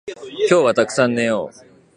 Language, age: Japanese, 19-29